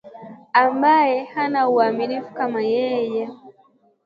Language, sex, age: Swahili, female, 19-29